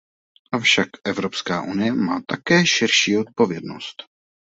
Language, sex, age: Czech, male, 30-39